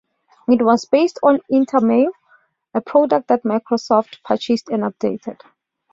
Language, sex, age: English, female, 30-39